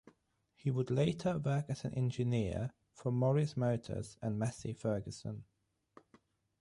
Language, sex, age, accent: English, male, 19-29, England English